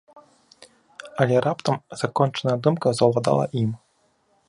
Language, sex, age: Belarusian, male, 30-39